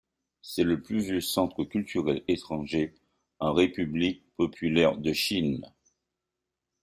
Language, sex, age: French, male, 50-59